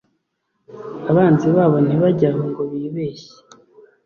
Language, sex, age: Kinyarwanda, male, 30-39